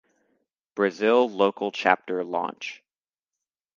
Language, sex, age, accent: English, male, 19-29, United States English